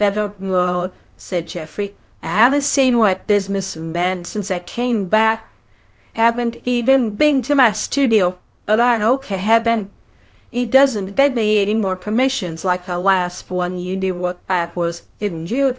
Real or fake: fake